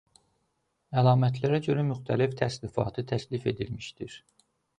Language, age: Azerbaijani, 30-39